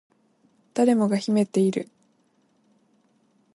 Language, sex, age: Japanese, female, 19-29